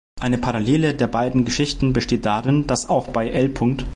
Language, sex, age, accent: German, male, 19-29, Deutschland Deutsch